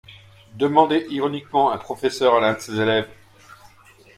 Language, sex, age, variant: French, male, 40-49, Français de métropole